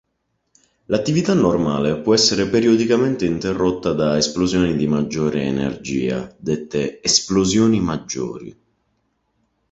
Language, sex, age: Italian, male, 19-29